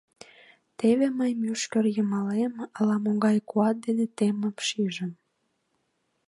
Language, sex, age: Mari, female, 19-29